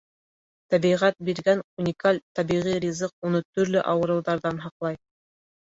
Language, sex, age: Bashkir, female, 30-39